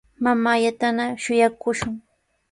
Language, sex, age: Sihuas Ancash Quechua, female, 19-29